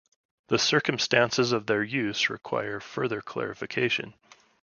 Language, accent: English, United States English